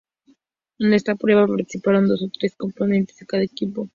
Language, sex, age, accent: Spanish, female, under 19, México